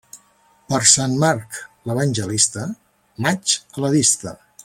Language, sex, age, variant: Catalan, male, 50-59, Septentrional